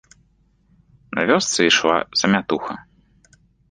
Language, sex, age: Belarusian, male, 19-29